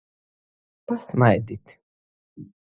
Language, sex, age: Latgalian, female, 30-39